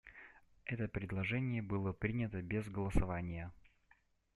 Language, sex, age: Russian, male, 19-29